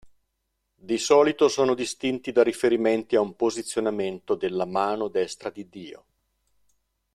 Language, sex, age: Italian, male, 50-59